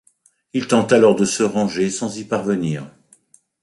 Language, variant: French, Français de métropole